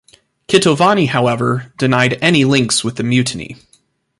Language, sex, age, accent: English, male, 19-29, United States English